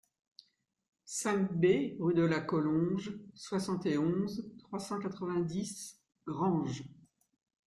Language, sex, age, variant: French, female, 60-69, Français de métropole